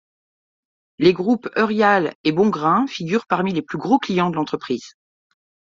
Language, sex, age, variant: French, female, 40-49, Français de métropole